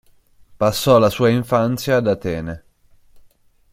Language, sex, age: Italian, male, 19-29